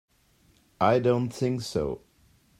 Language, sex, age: English, male, 40-49